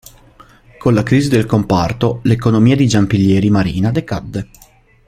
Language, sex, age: Italian, male, 19-29